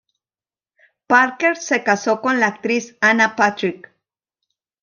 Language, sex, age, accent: Spanish, male, 40-49, México